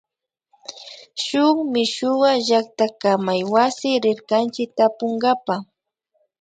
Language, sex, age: Imbabura Highland Quichua, female, 19-29